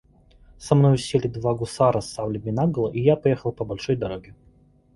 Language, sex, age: Russian, male, 30-39